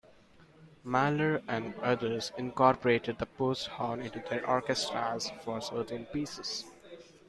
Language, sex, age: English, male, 19-29